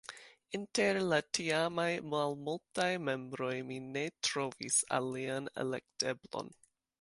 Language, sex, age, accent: Esperanto, female, 30-39, Internacia